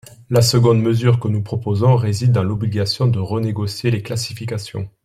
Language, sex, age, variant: French, male, 40-49, Français de métropole